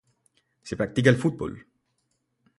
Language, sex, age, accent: Spanish, male, 19-29, Chileno: Chile, Cuyo